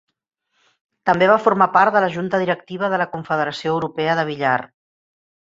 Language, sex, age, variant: Catalan, female, 50-59, Central